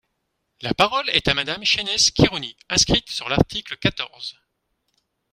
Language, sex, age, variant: French, male, 40-49, Français de métropole